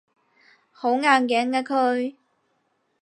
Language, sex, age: Cantonese, female, 19-29